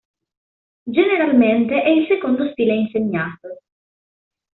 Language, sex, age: Italian, female, 19-29